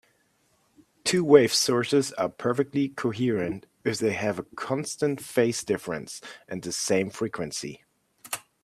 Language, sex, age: English, male, 30-39